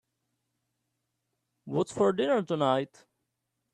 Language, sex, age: English, male, 19-29